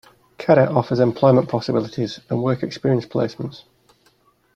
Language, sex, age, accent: English, male, 40-49, England English